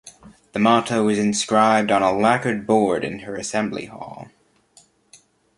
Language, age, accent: English, 19-29, United States English